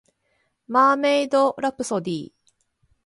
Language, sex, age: Japanese, female, 30-39